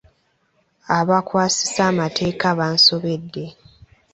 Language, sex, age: Ganda, female, 19-29